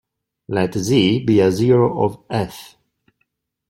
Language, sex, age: English, male, 30-39